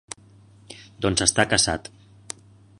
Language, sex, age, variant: Catalan, male, 40-49, Central